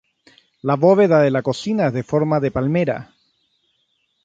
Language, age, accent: Spanish, 40-49, Chileno: Chile, Cuyo